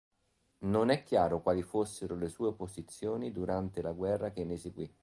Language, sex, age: Italian, male, 40-49